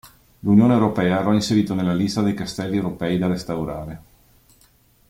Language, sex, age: Italian, male, 40-49